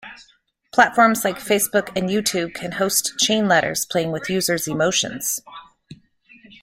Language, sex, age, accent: English, female, 30-39, United States English